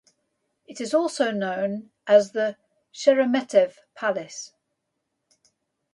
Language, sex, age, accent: English, female, 60-69, England English